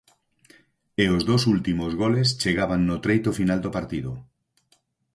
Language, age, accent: Galician, 50-59, Oriental (común en zona oriental)